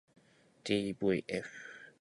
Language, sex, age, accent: Japanese, male, 19-29, 東京